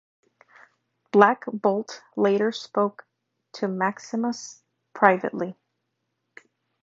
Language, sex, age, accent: English, female, 19-29, United States English